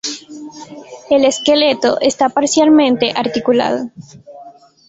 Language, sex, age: Spanish, female, 19-29